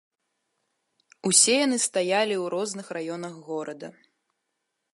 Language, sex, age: Belarusian, female, 19-29